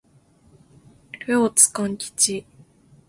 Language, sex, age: Japanese, female, 19-29